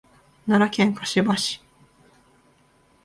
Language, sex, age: Japanese, female, 19-29